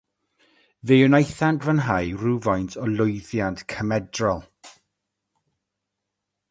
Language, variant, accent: Welsh, South-Eastern Welsh, Y Deyrnas Unedig Cymraeg